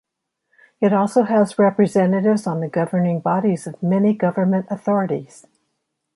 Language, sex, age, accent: English, female, 60-69, United States English